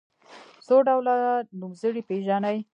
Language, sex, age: Pashto, female, 19-29